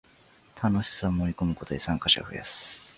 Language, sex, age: Japanese, male, 19-29